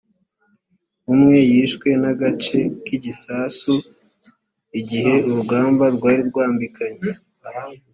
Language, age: Kinyarwanda, 19-29